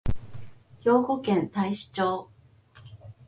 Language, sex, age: Japanese, female, 50-59